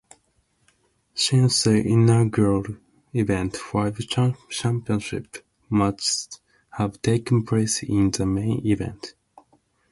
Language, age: English, 19-29